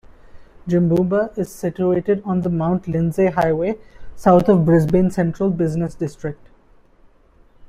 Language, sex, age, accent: English, male, 19-29, India and South Asia (India, Pakistan, Sri Lanka)